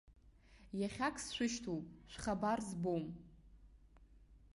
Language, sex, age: Abkhazian, female, 19-29